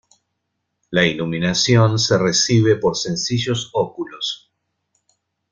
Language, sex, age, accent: Spanish, male, 50-59, Rioplatense: Argentina, Uruguay, este de Bolivia, Paraguay